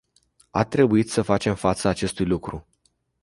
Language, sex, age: Romanian, male, 19-29